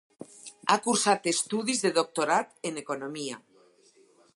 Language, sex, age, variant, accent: Catalan, female, 60-69, Nord-Occidental, nord-occidental